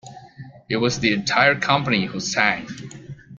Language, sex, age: English, male, 40-49